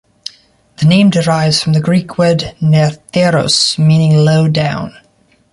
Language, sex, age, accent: English, male, 19-29, United States English